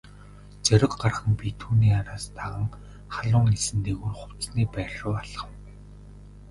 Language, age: Mongolian, 19-29